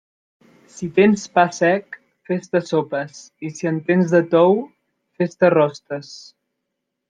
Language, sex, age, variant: Catalan, male, 19-29, Central